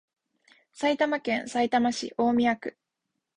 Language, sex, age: Japanese, female, 19-29